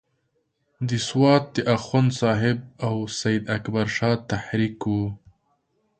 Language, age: Pashto, 30-39